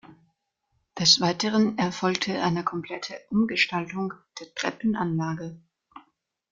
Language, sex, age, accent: German, female, 19-29, Deutschland Deutsch